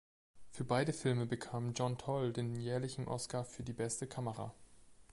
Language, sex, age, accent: German, male, 19-29, Deutschland Deutsch